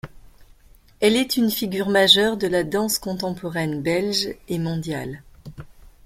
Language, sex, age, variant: French, female, 40-49, Français de métropole